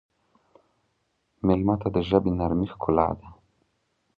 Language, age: Pashto, 19-29